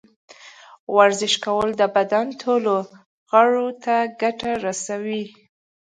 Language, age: Pashto, 19-29